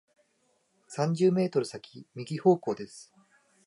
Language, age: Japanese, 30-39